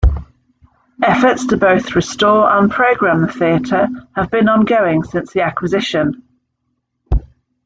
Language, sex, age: English, female, 50-59